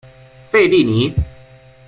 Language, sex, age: Chinese, male, under 19